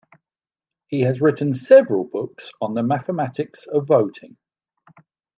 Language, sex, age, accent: English, male, 40-49, England English